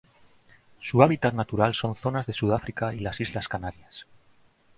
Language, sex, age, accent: Spanish, male, 30-39, España: Norte peninsular (Asturias, Castilla y León, Cantabria, País Vasco, Navarra, Aragón, La Rioja, Guadalajara, Cuenca)